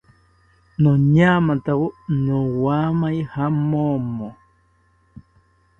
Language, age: South Ucayali Ashéninka, 30-39